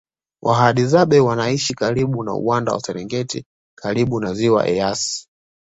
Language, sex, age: Swahili, male, 19-29